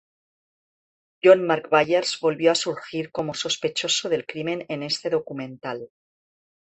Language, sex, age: Spanish, female, 40-49